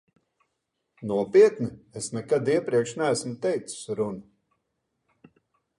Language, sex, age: Latvian, male, 50-59